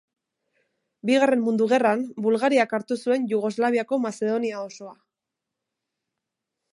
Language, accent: Basque, Mendebalekoa (Araba, Bizkaia, Gipuzkoako mendebaleko herri batzuk)